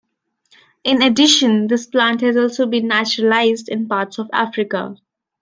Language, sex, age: English, female, 19-29